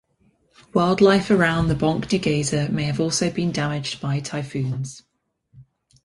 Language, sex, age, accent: English, female, 30-39, England English